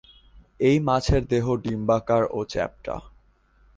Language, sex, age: Bengali, male, under 19